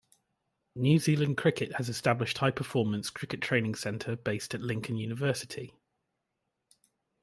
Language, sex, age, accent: English, male, 19-29, England English